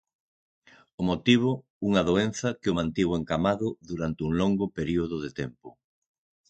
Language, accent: Galician, Atlántico (seseo e gheada)